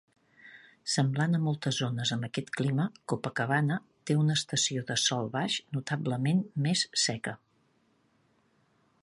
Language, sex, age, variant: Catalan, female, 40-49, Central